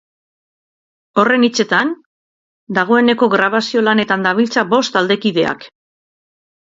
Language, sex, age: Basque, female, 40-49